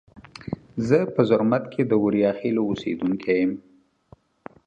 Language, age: Pashto, 50-59